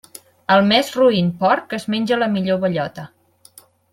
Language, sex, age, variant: Catalan, female, 19-29, Central